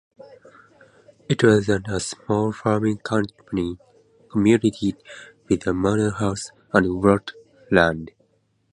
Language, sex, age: English, male, 19-29